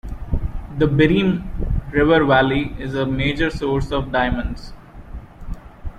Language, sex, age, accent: English, male, 19-29, India and South Asia (India, Pakistan, Sri Lanka)